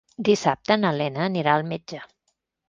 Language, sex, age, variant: Catalan, female, 50-59, Central